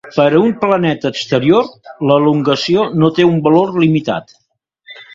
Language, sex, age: Catalan, male, 60-69